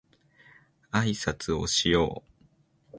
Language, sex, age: Japanese, male, under 19